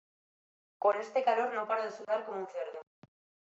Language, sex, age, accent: Spanish, female, 19-29, España: Norte peninsular (Asturias, Castilla y León, Cantabria, País Vasco, Navarra, Aragón, La Rioja, Guadalajara, Cuenca)